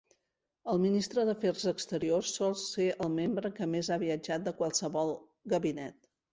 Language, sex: Catalan, female